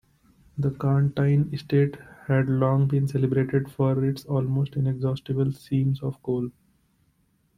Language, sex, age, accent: English, male, 19-29, India and South Asia (India, Pakistan, Sri Lanka)